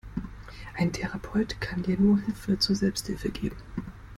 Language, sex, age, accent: German, male, 19-29, Deutschland Deutsch